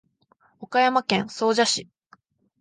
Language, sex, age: Japanese, female, 19-29